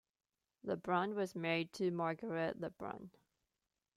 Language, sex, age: English, female, 19-29